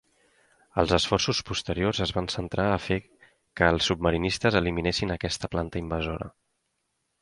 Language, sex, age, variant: Catalan, male, 19-29, Central